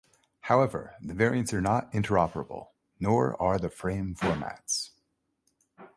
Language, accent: English, United States English